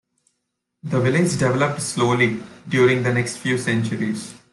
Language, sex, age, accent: English, male, 19-29, India and South Asia (India, Pakistan, Sri Lanka)